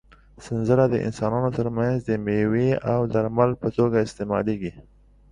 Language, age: Pashto, 40-49